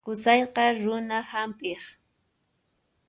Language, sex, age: Puno Quechua, female, 19-29